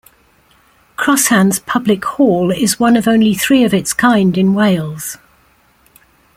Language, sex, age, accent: English, female, 70-79, England English